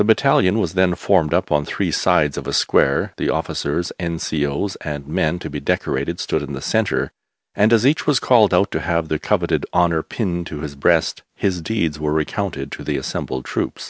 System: none